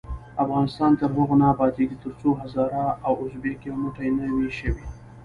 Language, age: Pashto, 19-29